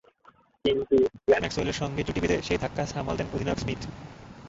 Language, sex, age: Bengali, male, 19-29